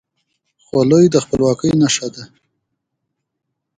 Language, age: Pashto, 19-29